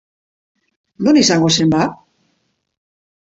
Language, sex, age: Basque, female, 40-49